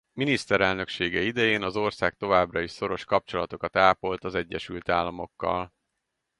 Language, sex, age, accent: Hungarian, male, 30-39, budapesti